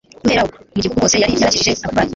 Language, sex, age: Kinyarwanda, female, 19-29